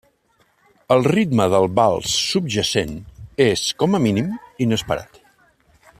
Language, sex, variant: Catalan, male, Central